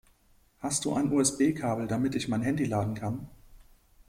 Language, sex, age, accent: German, male, 19-29, Deutschland Deutsch